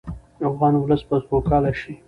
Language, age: Pashto, 19-29